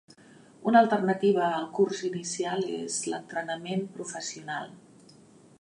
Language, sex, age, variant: Catalan, female, 50-59, Central